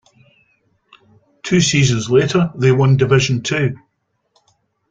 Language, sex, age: English, male, 50-59